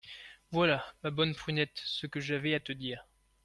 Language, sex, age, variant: French, male, 19-29, Français de métropole